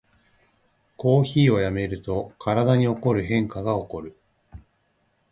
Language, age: Japanese, 40-49